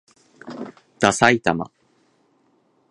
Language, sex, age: Japanese, male, 19-29